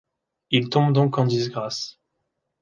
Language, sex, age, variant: French, male, 19-29, Français de métropole